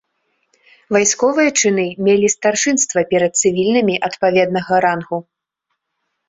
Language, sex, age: Belarusian, female, 19-29